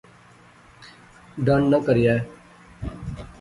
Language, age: Pahari-Potwari, 30-39